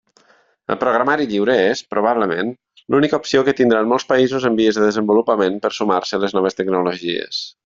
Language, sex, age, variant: Catalan, male, 40-49, Nord-Occidental